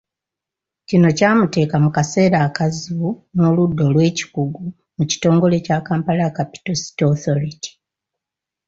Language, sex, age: Ganda, female, 60-69